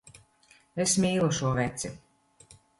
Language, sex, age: Latvian, female, 50-59